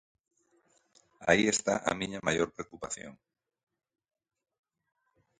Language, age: Galician, 40-49